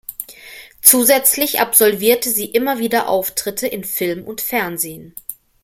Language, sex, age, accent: German, female, 50-59, Deutschland Deutsch